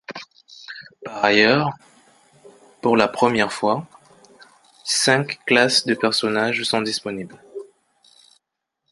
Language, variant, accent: French, Français d'Afrique subsaharienne et des îles africaines, Français du Cameroun